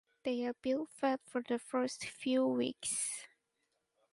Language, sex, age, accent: English, female, 30-39, United States English